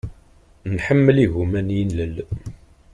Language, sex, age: Kabyle, male, 40-49